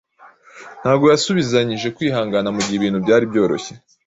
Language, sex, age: Kinyarwanda, male, 19-29